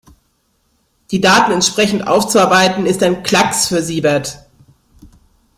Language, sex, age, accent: German, female, 30-39, Deutschland Deutsch